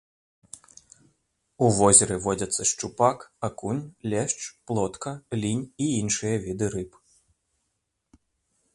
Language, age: Belarusian, 30-39